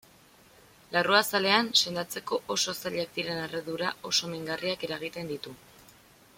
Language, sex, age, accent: Basque, female, 19-29, Erdialdekoa edo Nafarra (Gipuzkoa, Nafarroa)